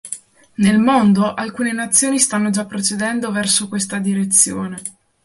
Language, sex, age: Italian, female, 19-29